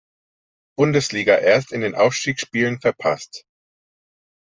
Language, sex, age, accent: German, male, 30-39, Deutschland Deutsch